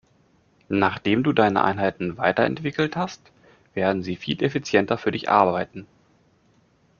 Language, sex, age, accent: German, male, 30-39, Deutschland Deutsch